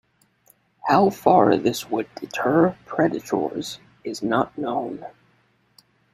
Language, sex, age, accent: English, male, 40-49, United States English